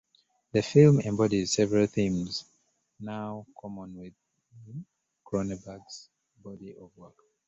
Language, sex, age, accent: English, male, 19-29, United States English